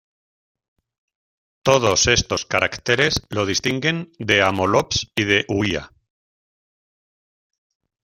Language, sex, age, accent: Spanish, male, 50-59, España: Centro-Sur peninsular (Madrid, Toledo, Castilla-La Mancha)